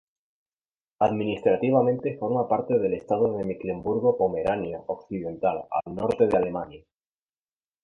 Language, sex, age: Spanish, male, 19-29